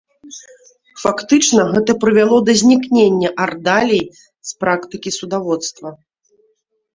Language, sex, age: Belarusian, female, 30-39